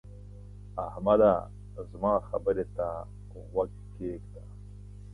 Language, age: Pashto, 40-49